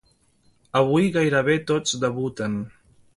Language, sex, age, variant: Catalan, male, 19-29, Central